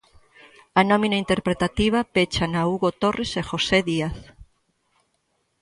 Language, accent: Galician, Atlántico (seseo e gheada)